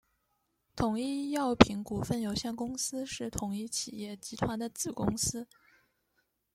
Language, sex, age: Chinese, female, 19-29